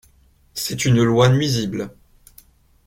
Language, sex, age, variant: French, male, 19-29, Français de métropole